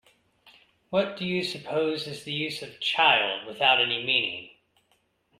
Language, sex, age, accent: English, male, 30-39, United States English